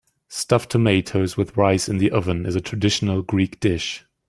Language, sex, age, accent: English, male, 19-29, England English